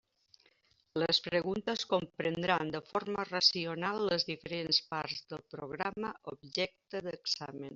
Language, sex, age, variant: Catalan, female, 60-69, Balear